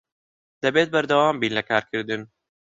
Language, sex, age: Central Kurdish, male, under 19